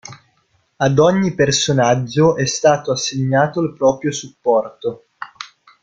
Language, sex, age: Italian, male, 19-29